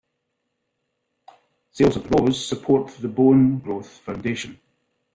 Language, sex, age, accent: English, male, 60-69, Scottish English